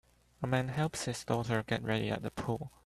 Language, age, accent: English, under 19, United States English